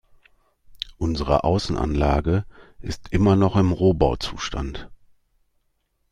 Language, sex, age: German, male, 50-59